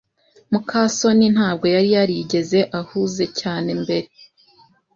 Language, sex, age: Kinyarwanda, female, 19-29